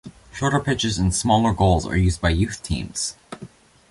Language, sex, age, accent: English, male, under 19, Canadian English